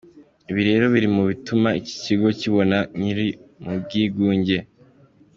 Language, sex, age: Kinyarwanda, male, under 19